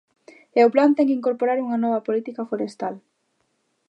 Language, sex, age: Galician, female, 19-29